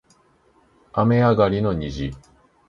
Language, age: Japanese, 19-29